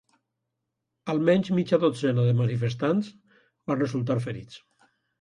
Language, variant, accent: Catalan, Valencià central, valencià